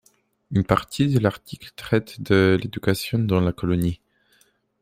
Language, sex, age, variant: French, male, under 19, Français de métropole